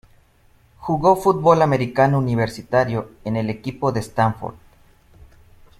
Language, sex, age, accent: Spanish, male, 19-29, México